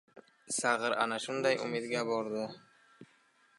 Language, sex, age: Uzbek, male, under 19